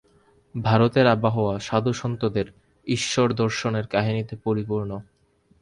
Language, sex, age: Bengali, male, 19-29